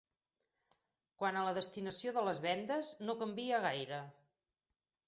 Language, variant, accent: Catalan, Central, central